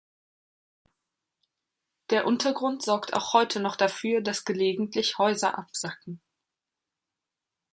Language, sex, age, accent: German, female, 19-29, Deutschland Deutsch